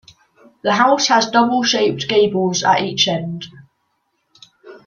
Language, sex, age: English, female, 40-49